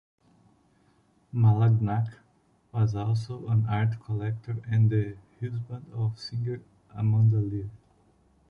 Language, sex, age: English, male, 30-39